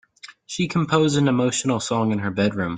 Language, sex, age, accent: English, male, 19-29, United States English